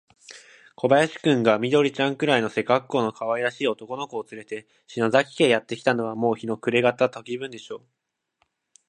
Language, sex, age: Japanese, male, 19-29